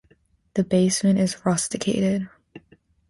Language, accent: English, United States English